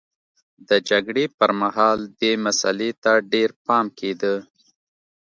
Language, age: Pashto, 30-39